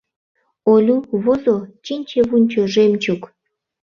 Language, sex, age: Mari, female, 19-29